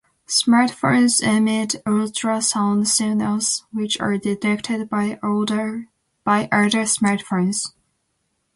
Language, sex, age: English, female, 19-29